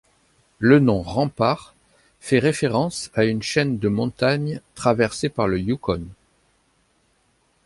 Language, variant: French, Français de métropole